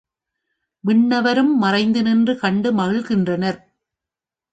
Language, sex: Tamil, female